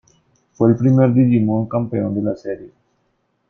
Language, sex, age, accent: Spanish, male, 19-29, Andino-Pacífico: Colombia, Perú, Ecuador, oeste de Bolivia y Venezuela andina